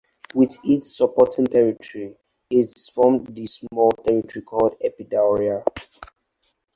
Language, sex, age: English, male, 19-29